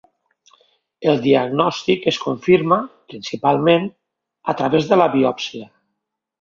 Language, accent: Catalan, valencià